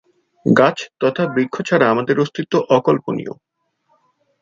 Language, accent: Bengali, Native